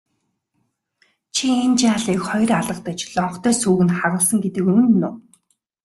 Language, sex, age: Mongolian, female, 19-29